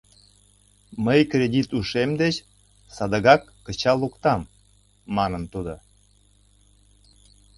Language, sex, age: Mari, male, 60-69